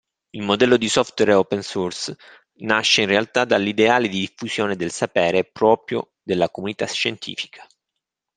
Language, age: Italian, 40-49